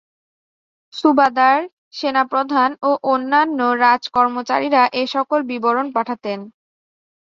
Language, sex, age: Bengali, female, 19-29